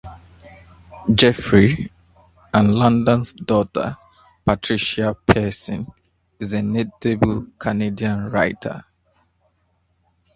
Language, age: English, 30-39